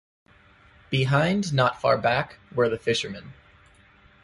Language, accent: English, United States English